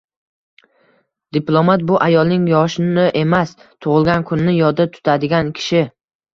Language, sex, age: Uzbek, male, under 19